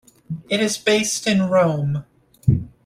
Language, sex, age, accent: English, female, 30-39, United States English